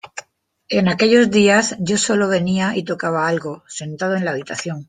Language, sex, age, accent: Spanish, female, 40-49, España: Sur peninsular (Andalucia, Extremadura, Murcia)